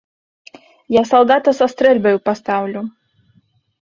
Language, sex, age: Belarusian, female, 19-29